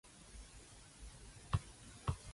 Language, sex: Cantonese, female